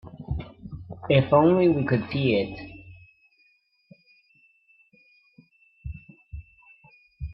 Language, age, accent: English, 19-29, United States English